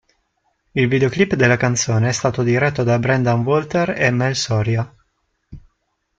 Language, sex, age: Italian, male, 19-29